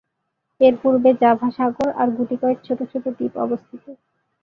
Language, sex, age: Bengali, female, 19-29